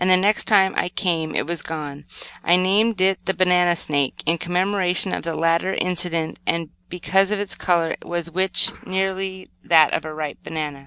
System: none